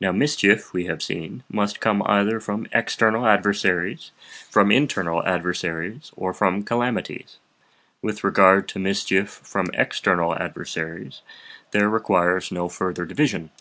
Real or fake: real